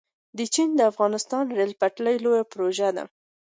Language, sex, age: Pashto, female, 19-29